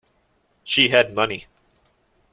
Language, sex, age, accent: English, male, 19-29, United States English